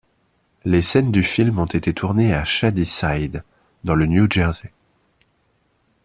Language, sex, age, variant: French, male, 30-39, Français de métropole